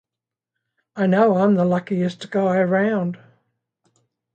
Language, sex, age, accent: English, female, 70-79, Australian English